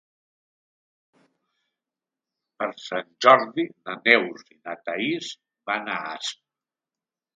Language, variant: Catalan, Nord-Occidental